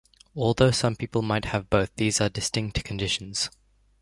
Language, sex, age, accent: English, male, under 19, Australian English